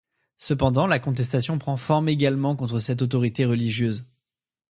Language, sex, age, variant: French, male, 19-29, Français de métropole